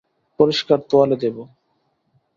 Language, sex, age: Bengali, male, 19-29